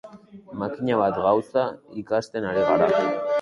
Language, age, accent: Basque, under 19, Erdialdekoa edo Nafarra (Gipuzkoa, Nafarroa)